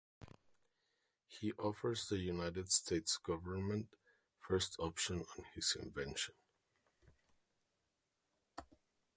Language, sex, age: English, male, 40-49